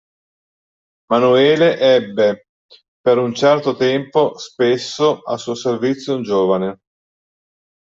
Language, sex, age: Italian, male, 50-59